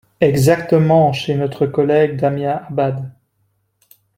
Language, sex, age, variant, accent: French, male, 19-29, Français d'Europe, Français de Belgique